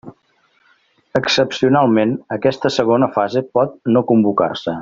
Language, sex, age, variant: Catalan, male, 60-69, Central